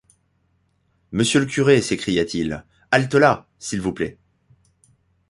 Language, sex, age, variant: French, male, 40-49, Français de métropole